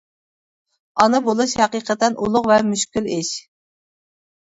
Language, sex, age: Uyghur, female, 30-39